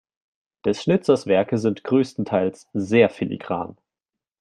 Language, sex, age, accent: German, male, 19-29, Deutschland Deutsch